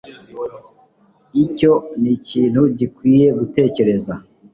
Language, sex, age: Kinyarwanda, male, 19-29